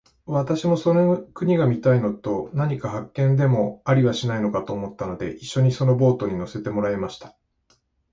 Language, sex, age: Japanese, male, 50-59